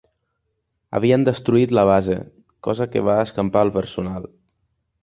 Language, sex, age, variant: Catalan, male, 19-29, Central